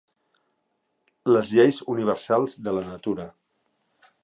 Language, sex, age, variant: Catalan, male, 50-59, Central